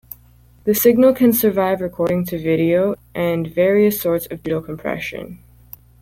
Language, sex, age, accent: English, female, under 19, Canadian English